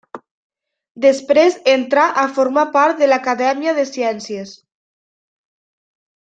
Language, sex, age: Catalan, female, 19-29